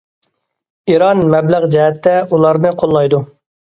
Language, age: Uyghur, 30-39